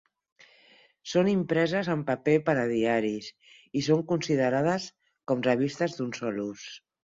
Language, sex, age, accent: Catalan, female, 50-59, Barcelona